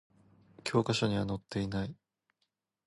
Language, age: Japanese, 19-29